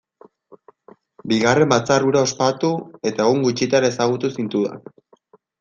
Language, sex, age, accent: Basque, male, 19-29, Erdialdekoa edo Nafarra (Gipuzkoa, Nafarroa)